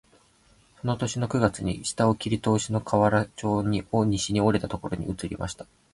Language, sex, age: Japanese, male, 19-29